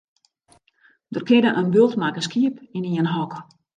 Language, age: Western Frisian, 60-69